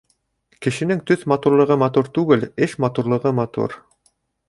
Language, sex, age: Bashkir, male, 30-39